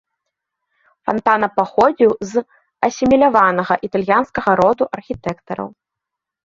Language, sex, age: Belarusian, female, 19-29